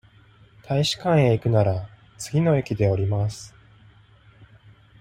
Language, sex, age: Japanese, male, 30-39